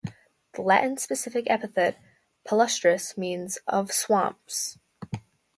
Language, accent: English, United States English